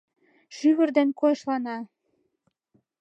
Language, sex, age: Mari, female, 19-29